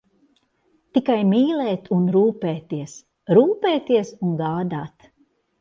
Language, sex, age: Latvian, female, 60-69